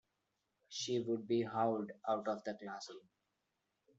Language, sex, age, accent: English, male, 19-29, India and South Asia (India, Pakistan, Sri Lanka)